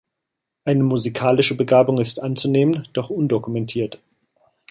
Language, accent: German, Deutschland Deutsch